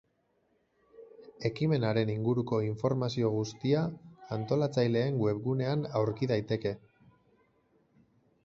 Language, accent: Basque, Batua